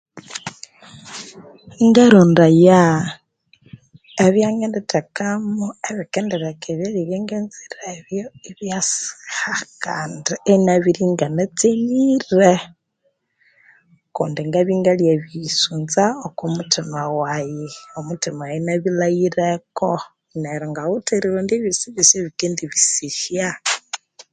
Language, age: Konzo, 19-29